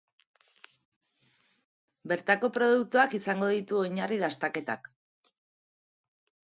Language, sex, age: Basque, female, 40-49